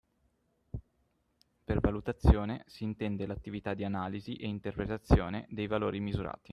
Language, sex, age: Italian, male, 19-29